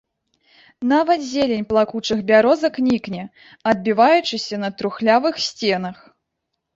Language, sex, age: Belarusian, female, 19-29